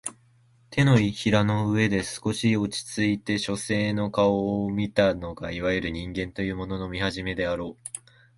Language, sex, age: Japanese, male, 19-29